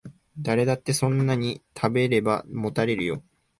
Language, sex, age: Japanese, male, 19-29